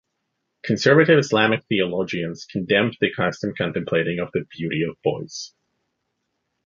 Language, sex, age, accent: English, male, 30-39, United States English